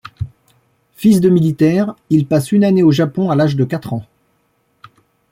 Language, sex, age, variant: French, male, 40-49, Français de métropole